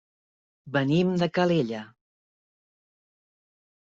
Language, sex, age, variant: Catalan, female, 40-49, Central